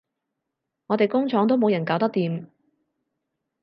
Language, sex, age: Cantonese, female, 30-39